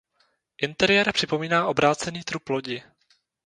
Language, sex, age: Czech, male, 19-29